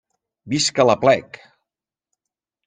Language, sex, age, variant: Catalan, male, 50-59, Central